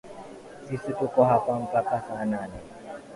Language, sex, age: Swahili, male, 19-29